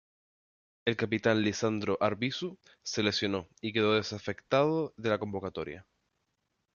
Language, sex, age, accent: Spanish, male, 19-29, España: Islas Canarias